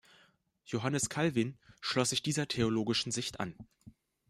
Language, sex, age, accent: German, male, 19-29, Deutschland Deutsch